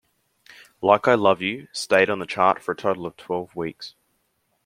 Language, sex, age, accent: English, male, under 19, Australian English